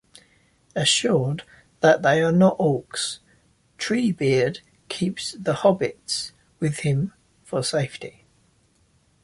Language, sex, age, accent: English, male, 30-39, England English